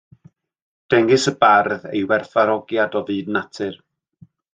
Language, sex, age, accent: Welsh, male, 40-49, Y Deyrnas Unedig Cymraeg